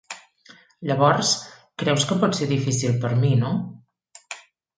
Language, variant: Catalan, Central